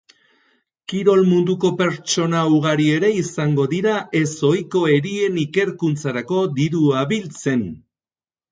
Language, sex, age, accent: Basque, male, 60-69, Erdialdekoa edo Nafarra (Gipuzkoa, Nafarroa)